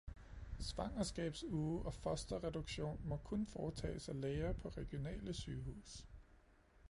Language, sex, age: Danish, male, 30-39